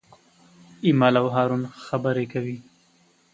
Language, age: Pashto, 19-29